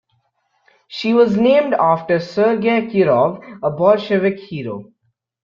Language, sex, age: English, male, under 19